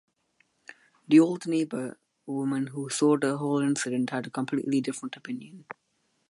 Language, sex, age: English, male, under 19